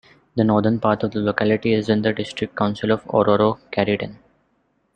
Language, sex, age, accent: English, male, 19-29, India and South Asia (India, Pakistan, Sri Lanka)